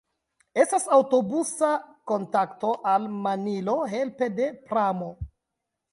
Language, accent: Esperanto, Internacia